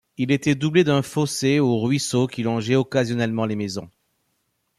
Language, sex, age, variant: French, male, 40-49, Français de métropole